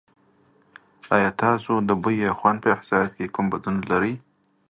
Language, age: Pashto, 19-29